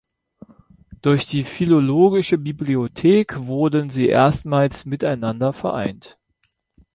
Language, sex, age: German, male, 30-39